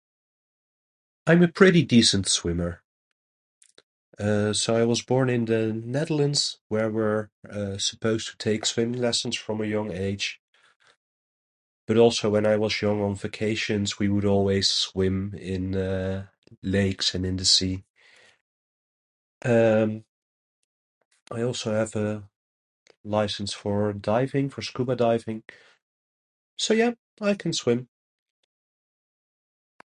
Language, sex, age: English, male, 30-39